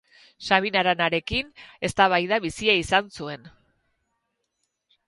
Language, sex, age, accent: Basque, female, 40-49, Erdialdekoa edo Nafarra (Gipuzkoa, Nafarroa)